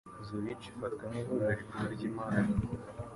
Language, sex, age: Kinyarwanda, male, 19-29